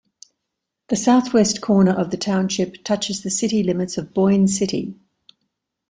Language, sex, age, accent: English, female, 70-79, Australian English